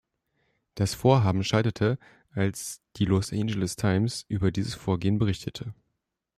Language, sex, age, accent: German, male, 19-29, Deutschland Deutsch